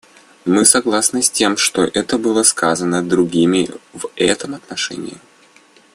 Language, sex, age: Russian, male, 19-29